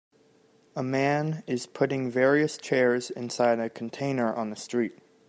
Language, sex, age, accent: English, male, under 19, United States English